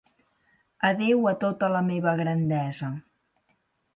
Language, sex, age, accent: Catalan, female, 30-39, gironí